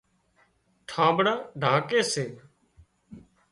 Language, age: Wadiyara Koli, 19-29